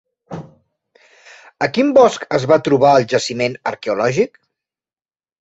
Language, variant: Catalan, Central